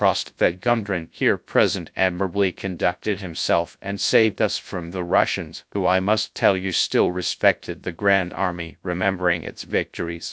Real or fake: fake